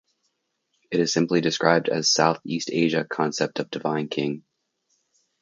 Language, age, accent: English, 40-49, United States English